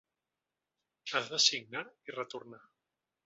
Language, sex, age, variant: Catalan, male, 40-49, Central